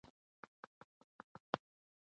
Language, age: Pashto, 19-29